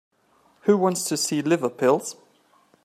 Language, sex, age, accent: English, male, 30-39, England English